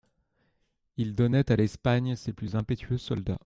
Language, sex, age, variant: French, male, 30-39, Français de métropole